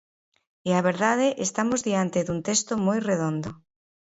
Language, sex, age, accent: Galician, female, 40-49, Central (gheada)